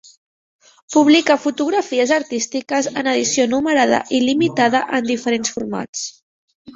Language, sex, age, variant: Catalan, female, 19-29, Central